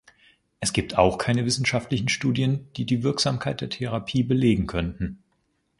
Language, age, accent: German, 19-29, Deutschland Deutsch